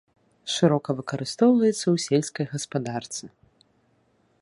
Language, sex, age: Belarusian, female, 30-39